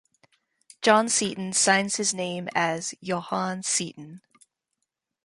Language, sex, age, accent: English, female, 19-29, Canadian English